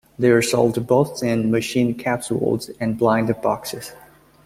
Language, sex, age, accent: English, male, 19-29, United States English